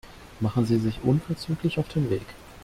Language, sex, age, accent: German, male, 30-39, Deutschland Deutsch